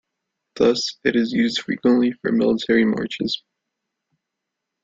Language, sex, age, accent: English, male, 19-29, United States English